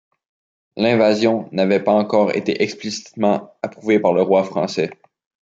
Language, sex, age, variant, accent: French, male, 19-29, Français d'Amérique du Nord, Français du Canada